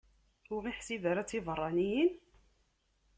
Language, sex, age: Kabyle, female, 30-39